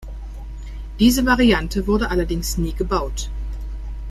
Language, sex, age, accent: German, female, 30-39, Deutschland Deutsch